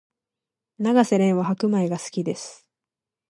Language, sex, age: Japanese, female, 19-29